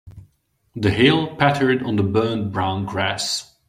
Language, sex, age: English, male, 30-39